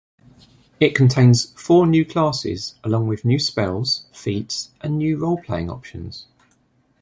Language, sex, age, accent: English, male, 40-49, England English